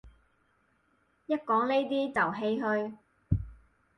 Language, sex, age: Cantonese, female, 30-39